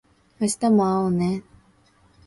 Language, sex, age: Japanese, female, 19-29